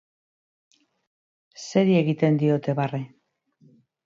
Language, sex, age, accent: Basque, female, 60-69, Erdialdekoa edo Nafarra (Gipuzkoa, Nafarroa)